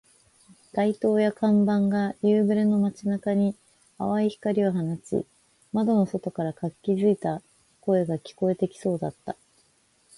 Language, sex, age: Japanese, female, 19-29